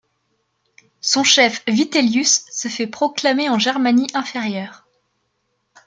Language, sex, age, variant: French, female, 19-29, Français de métropole